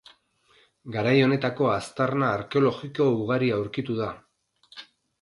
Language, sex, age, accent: Basque, male, 30-39, Mendebalekoa (Araba, Bizkaia, Gipuzkoako mendebaleko herri batzuk)